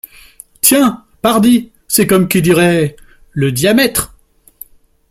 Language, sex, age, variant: French, male, 40-49, Français de métropole